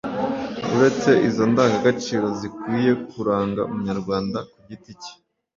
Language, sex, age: Kinyarwanda, female, 19-29